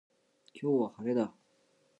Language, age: Japanese, 40-49